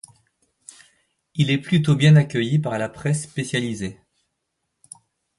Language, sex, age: French, male, 50-59